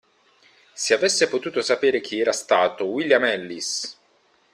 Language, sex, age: Italian, male, 30-39